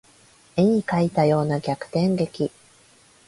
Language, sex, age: Japanese, female, 30-39